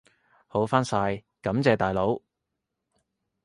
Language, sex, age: Cantonese, male, 19-29